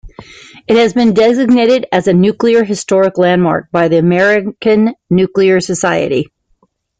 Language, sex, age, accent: English, female, 50-59, United States English